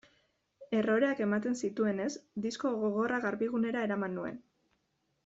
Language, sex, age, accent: Basque, female, 19-29, Mendebalekoa (Araba, Bizkaia, Gipuzkoako mendebaleko herri batzuk)